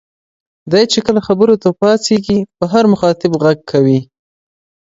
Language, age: Pashto, 19-29